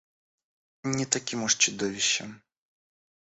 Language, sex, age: Russian, male, 19-29